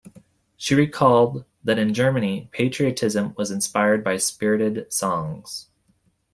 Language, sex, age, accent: English, male, 19-29, United States English